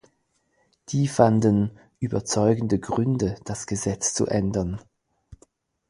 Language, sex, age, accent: German, male, 40-49, Schweizerdeutsch